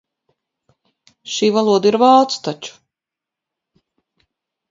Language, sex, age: Latvian, female, 50-59